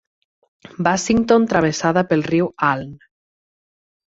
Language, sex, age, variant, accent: Catalan, female, 19-29, Nord-Occidental, Lleidatà